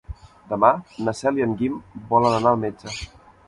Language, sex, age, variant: Catalan, male, 19-29, Central